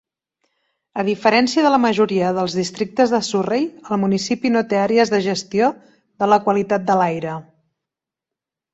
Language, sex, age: Catalan, female, 50-59